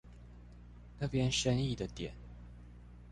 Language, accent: Chinese, 出生地：彰化縣